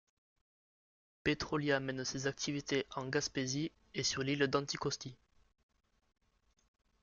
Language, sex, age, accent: French, male, under 19, Français du sud de la France